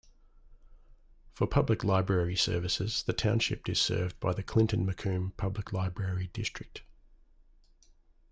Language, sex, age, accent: English, male, 40-49, Australian English